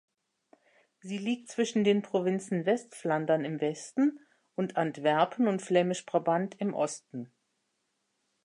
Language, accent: German, Deutschland Deutsch